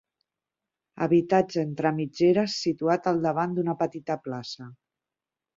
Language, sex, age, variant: Catalan, female, 40-49, Central